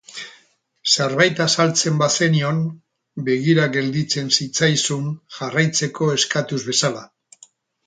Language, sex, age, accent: Basque, male, 60-69, Erdialdekoa edo Nafarra (Gipuzkoa, Nafarroa)